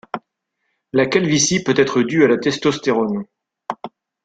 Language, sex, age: French, male, 40-49